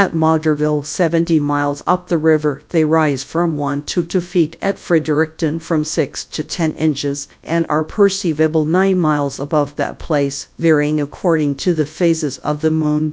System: TTS, GradTTS